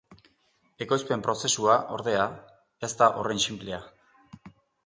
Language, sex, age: Basque, male, 40-49